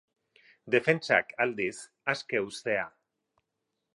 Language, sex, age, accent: Basque, male, 50-59, Erdialdekoa edo Nafarra (Gipuzkoa, Nafarroa)